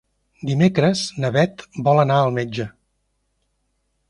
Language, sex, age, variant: Catalan, male, 50-59, Central